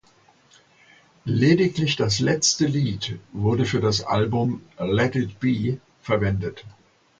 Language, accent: German, Deutschland Deutsch